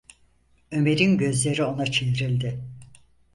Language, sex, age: Turkish, female, 80-89